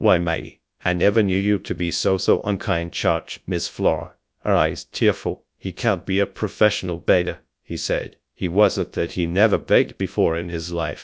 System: TTS, GradTTS